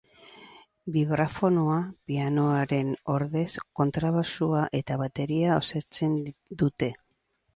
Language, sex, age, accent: Basque, female, 60-69, Erdialdekoa edo Nafarra (Gipuzkoa, Nafarroa)